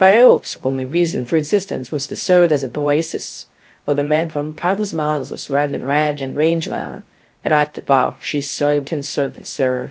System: TTS, VITS